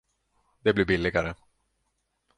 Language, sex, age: Swedish, male, 30-39